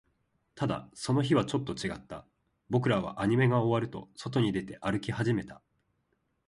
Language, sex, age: Japanese, male, 19-29